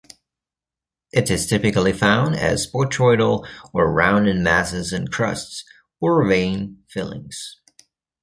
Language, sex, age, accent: English, male, 19-29, United States English